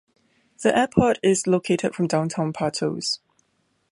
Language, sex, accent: English, female, Singaporean English